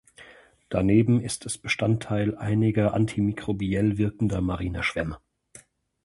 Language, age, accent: German, 40-49, Deutschland Deutsch